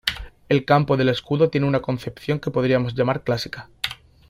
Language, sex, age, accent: Spanish, male, 19-29, España: Sur peninsular (Andalucia, Extremadura, Murcia)